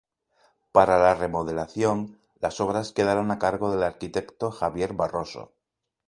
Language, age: Spanish, 40-49